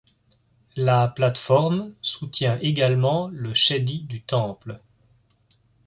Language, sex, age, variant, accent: French, male, 50-59, Français d'Europe, Français de Belgique